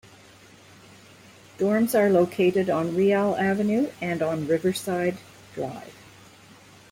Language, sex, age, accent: English, female, 60-69, Canadian English